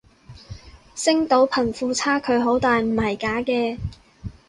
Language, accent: Cantonese, 广州音